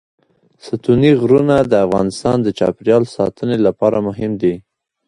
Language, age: Pashto, 19-29